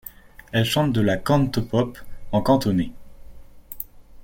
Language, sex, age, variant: French, male, 19-29, Français de métropole